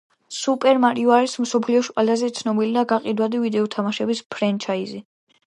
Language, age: Georgian, under 19